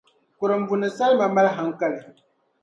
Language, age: Dagbani, 19-29